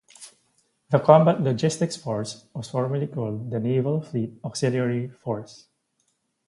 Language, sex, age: English, male, 19-29